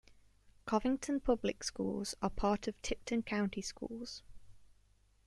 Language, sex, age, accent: English, female, 19-29, England English